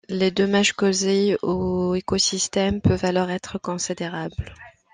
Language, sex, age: French, female, 19-29